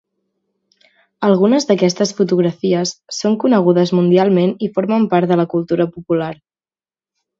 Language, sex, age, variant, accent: Catalan, female, 19-29, Central, central